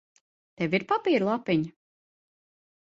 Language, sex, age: Latvian, female, 30-39